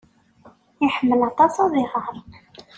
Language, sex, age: Kabyle, female, 19-29